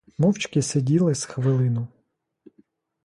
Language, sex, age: Ukrainian, male, 30-39